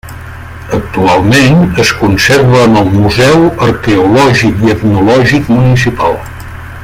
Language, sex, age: Catalan, male, 60-69